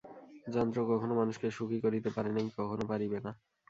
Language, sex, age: Bengali, male, 19-29